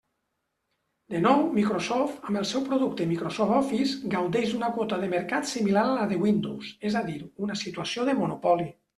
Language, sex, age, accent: Catalan, male, 50-59, valencià